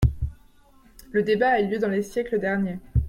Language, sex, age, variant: French, female, 19-29, Français de métropole